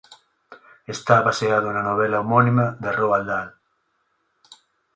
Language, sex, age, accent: Galician, male, 30-39, Normativo (estándar)